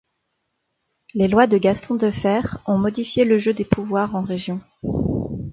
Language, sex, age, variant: French, female, 30-39, Français de métropole